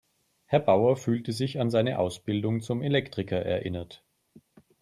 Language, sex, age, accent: German, male, 40-49, Deutschland Deutsch